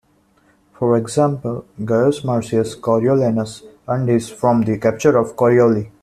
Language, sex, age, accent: English, male, 19-29, India and South Asia (India, Pakistan, Sri Lanka)